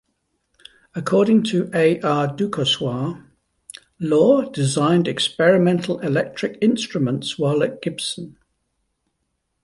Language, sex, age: English, male, 50-59